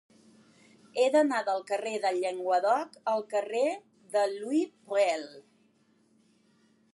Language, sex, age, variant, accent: Catalan, female, 40-49, Central, central